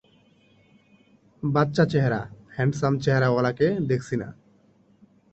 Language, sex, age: Bengali, male, 19-29